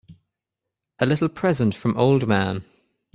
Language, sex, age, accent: English, male, 19-29, Irish English